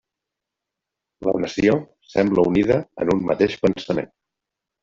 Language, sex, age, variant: Catalan, male, 50-59, Central